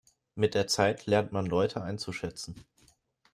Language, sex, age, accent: German, male, 19-29, Deutschland Deutsch